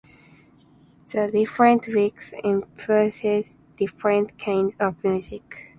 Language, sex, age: English, female, under 19